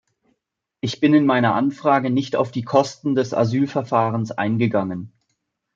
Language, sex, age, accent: German, male, 19-29, Deutschland Deutsch